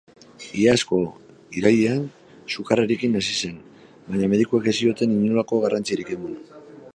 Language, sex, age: Basque, male, 40-49